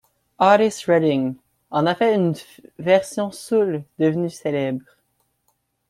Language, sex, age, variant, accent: French, male, 19-29, Français d'Amérique du Nord, Français du Canada